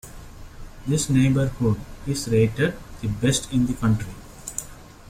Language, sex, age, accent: English, male, 30-39, India and South Asia (India, Pakistan, Sri Lanka)